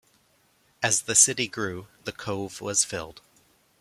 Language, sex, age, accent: English, male, 30-39, Canadian English